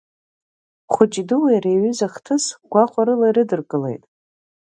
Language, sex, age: Abkhazian, female, 30-39